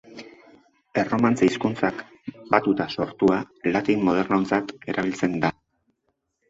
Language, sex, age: Basque, male, 50-59